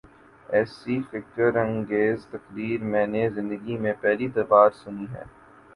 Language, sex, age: Urdu, male, 19-29